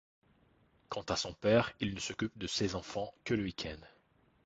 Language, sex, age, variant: French, male, 19-29, Français de métropole